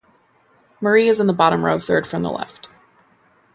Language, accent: English, United States English